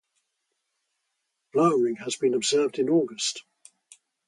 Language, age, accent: English, 80-89, England English